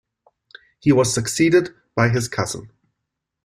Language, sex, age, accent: English, male, 40-49, Southern African (South Africa, Zimbabwe, Namibia)